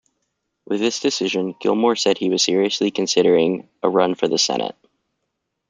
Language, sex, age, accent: English, male, 19-29, United States English